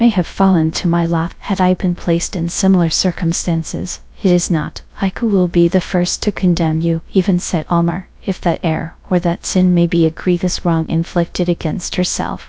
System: TTS, GradTTS